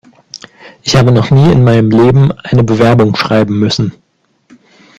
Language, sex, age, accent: German, male, 19-29, Deutschland Deutsch